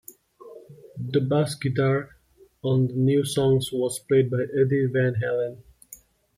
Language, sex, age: English, male, 19-29